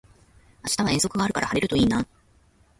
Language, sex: Japanese, female